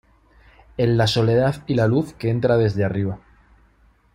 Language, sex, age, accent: Spanish, male, 30-39, España: Norte peninsular (Asturias, Castilla y León, Cantabria, País Vasco, Navarra, Aragón, La Rioja, Guadalajara, Cuenca)